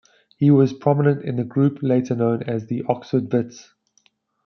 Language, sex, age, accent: English, male, 40-49, Southern African (South Africa, Zimbabwe, Namibia)